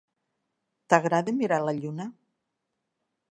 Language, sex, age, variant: Catalan, female, 60-69, Nord-Occidental